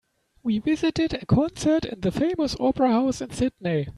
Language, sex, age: English, male, 19-29